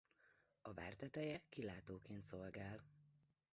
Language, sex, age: Hungarian, female, 40-49